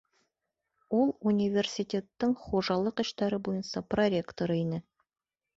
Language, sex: Bashkir, female